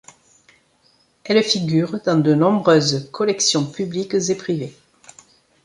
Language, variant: French, Français de métropole